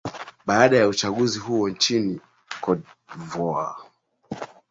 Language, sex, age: Swahili, male, 30-39